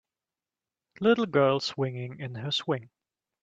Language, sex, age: English, male, 30-39